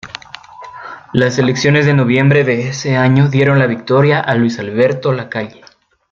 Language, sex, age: Spanish, male, 19-29